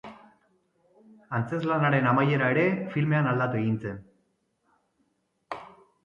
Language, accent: Basque, Mendebalekoa (Araba, Bizkaia, Gipuzkoako mendebaleko herri batzuk)